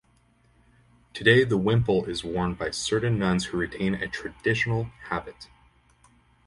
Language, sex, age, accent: English, male, 19-29, Canadian English